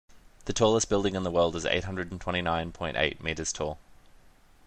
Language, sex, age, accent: English, male, 30-39, Australian English